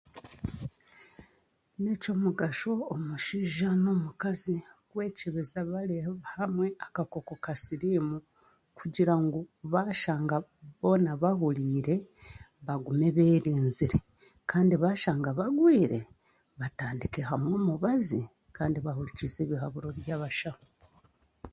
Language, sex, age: Chiga, female, 30-39